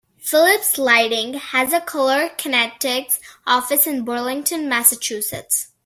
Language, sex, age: English, female, under 19